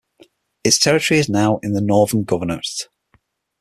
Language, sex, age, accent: English, male, 40-49, England English